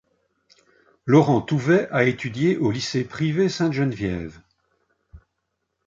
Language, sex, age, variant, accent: French, male, 60-69, Français d'Europe, Français de Belgique